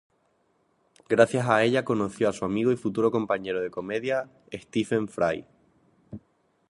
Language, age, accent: Spanish, 19-29, España: Islas Canarias